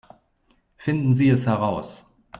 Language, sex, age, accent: German, male, 30-39, Deutschland Deutsch